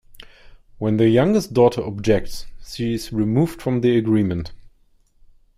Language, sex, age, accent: English, male, 30-39, United States English